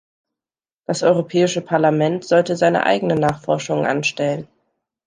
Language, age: German, 19-29